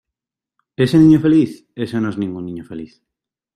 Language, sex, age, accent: Spanish, male, 30-39, España: Norte peninsular (Asturias, Castilla y León, Cantabria, País Vasco, Navarra, Aragón, La Rioja, Guadalajara, Cuenca)